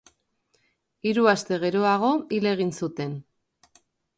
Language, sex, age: Basque, female, 30-39